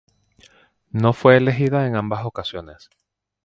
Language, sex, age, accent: Spanish, male, 40-49, Caribe: Cuba, Venezuela, Puerto Rico, República Dominicana, Panamá, Colombia caribeña, México caribeño, Costa del golfo de México